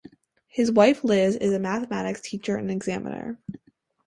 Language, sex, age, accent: English, female, under 19, United States English